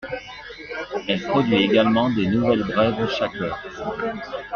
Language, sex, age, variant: French, male, 40-49, Français de métropole